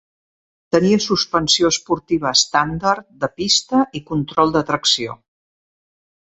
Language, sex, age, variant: Catalan, female, 50-59, Central